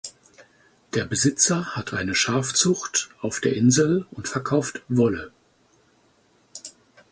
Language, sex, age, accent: German, male, 50-59, Deutschland Deutsch